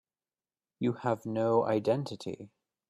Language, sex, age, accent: English, male, 19-29, United States English